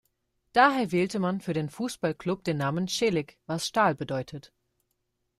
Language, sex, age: German, female, 19-29